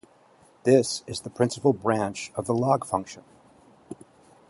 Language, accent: English, United States English